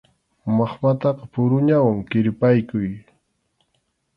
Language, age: Arequipa-La Unión Quechua, 19-29